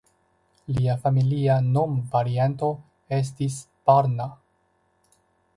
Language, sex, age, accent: Esperanto, male, 30-39, Internacia